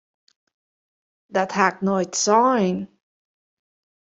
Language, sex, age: Western Frisian, female, 40-49